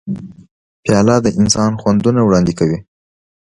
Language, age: Pashto, 19-29